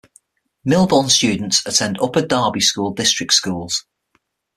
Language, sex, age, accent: English, male, 40-49, England English